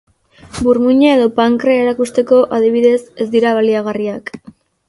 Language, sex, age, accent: Basque, female, 19-29, Mendebalekoa (Araba, Bizkaia, Gipuzkoako mendebaleko herri batzuk)